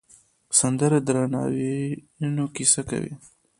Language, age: Pashto, 19-29